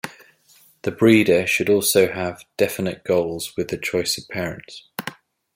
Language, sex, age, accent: English, male, 40-49, England English